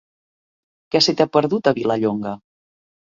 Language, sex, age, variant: Catalan, female, 40-49, Central